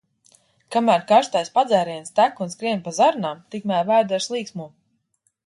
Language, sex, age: Latvian, female, 30-39